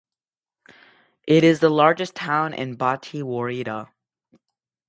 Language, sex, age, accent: English, male, under 19, United States English